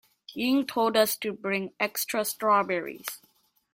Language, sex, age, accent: English, male, 19-29, United States English